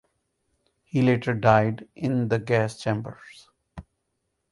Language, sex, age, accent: English, male, 50-59, India and South Asia (India, Pakistan, Sri Lanka)